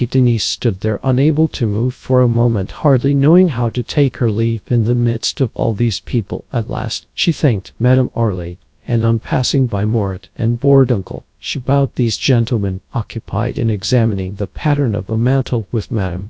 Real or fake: fake